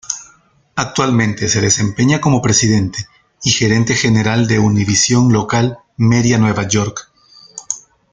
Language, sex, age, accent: Spanish, male, 40-49, Andino-Pacífico: Colombia, Perú, Ecuador, oeste de Bolivia y Venezuela andina